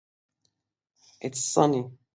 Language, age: English, 19-29